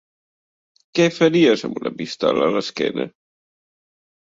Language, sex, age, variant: Catalan, male, 19-29, Central